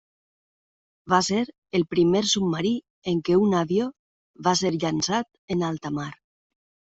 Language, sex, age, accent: Catalan, female, 40-49, valencià